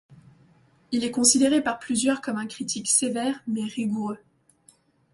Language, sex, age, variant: French, female, 30-39, Français de métropole